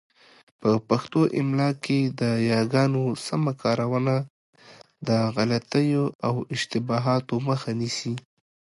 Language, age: Pashto, 19-29